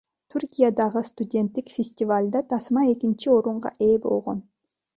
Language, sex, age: Kyrgyz, female, 30-39